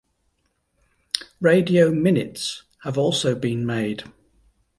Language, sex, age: English, male, 50-59